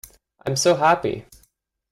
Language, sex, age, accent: English, male, 19-29, Canadian English